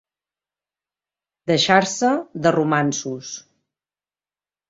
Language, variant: Catalan, Nord-Occidental